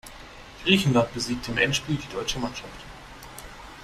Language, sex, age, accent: German, male, under 19, Deutschland Deutsch